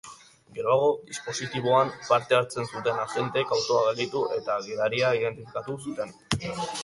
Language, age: Basque, under 19